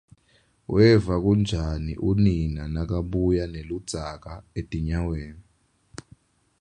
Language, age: Swati, 19-29